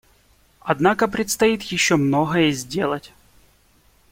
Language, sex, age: Russian, male, 19-29